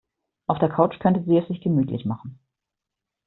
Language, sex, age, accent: German, female, 50-59, Deutschland Deutsch